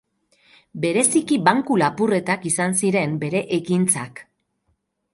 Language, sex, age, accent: Basque, female, 50-59, Mendebalekoa (Araba, Bizkaia, Gipuzkoako mendebaleko herri batzuk)